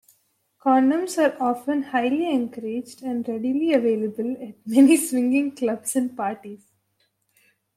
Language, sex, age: English, female, 19-29